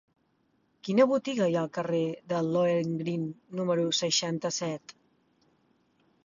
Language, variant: Catalan, Central